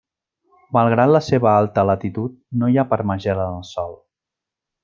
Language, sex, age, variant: Catalan, male, 50-59, Central